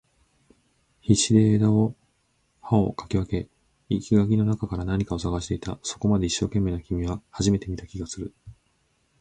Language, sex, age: Japanese, male, 30-39